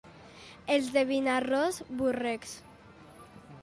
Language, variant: Catalan, Septentrional